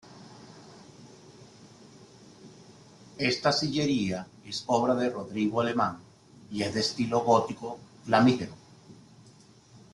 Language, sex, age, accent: Spanish, male, 50-59, Caribe: Cuba, Venezuela, Puerto Rico, República Dominicana, Panamá, Colombia caribeña, México caribeño, Costa del golfo de México